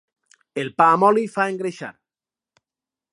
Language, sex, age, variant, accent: Catalan, male, 50-59, Valencià meridional, valencià